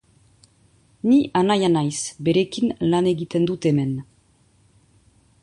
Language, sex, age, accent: Basque, female, 40-49, Nafar-lapurtarra edo Zuberotarra (Lapurdi, Nafarroa Beherea, Zuberoa)